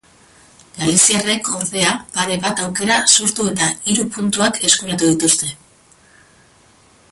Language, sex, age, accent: Basque, female, 40-49, Mendebalekoa (Araba, Bizkaia, Gipuzkoako mendebaleko herri batzuk)